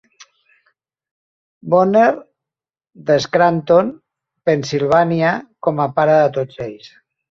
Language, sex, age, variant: Catalan, male, 60-69, Central